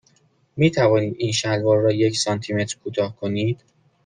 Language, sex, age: Persian, male, 19-29